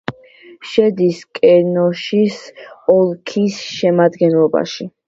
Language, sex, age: Georgian, female, under 19